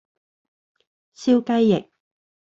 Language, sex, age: Cantonese, female, 19-29